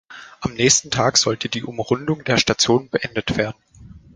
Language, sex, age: German, male, 19-29